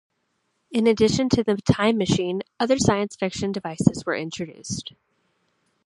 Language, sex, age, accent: English, female, 19-29, United States English